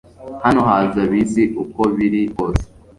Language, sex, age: Kinyarwanda, male, under 19